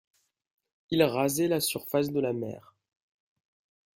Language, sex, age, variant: French, male, 19-29, Français de métropole